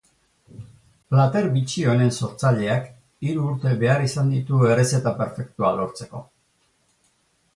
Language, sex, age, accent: Basque, male, 60-69, Erdialdekoa edo Nafarra (Gipuzkoa, Nafarroa)